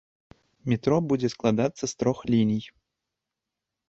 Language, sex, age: Belarusian, male, 19-29